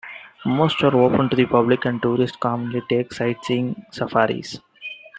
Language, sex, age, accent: English, male, 19-29, India and South Asia (India, Pakistan, Sri Lanka)